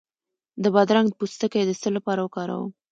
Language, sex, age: Pashto, female, 19-29